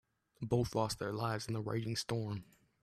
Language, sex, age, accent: English, male, under 19, United States English